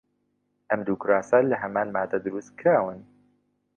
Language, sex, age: Central Kurdish, male, 19-29